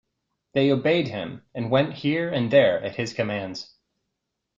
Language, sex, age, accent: English, male, 30-39, United States English